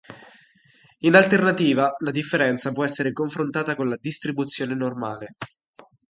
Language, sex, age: Italian, male, 19-29